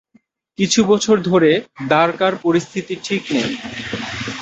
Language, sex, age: Bengali, male, 19-29